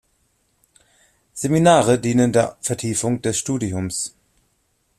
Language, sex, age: German, male, 30-39